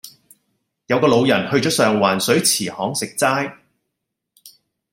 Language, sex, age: Cantonese, male, 30-39